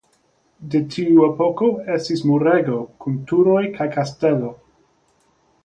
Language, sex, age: Esperanto, male, 30-39